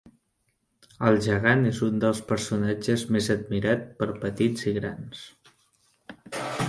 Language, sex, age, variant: Catalan, male, 19-29, Central